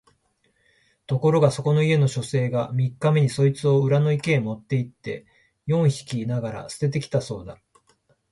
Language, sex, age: Japanese, male, 40-49